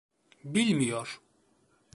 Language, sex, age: Turkish, male, 19-29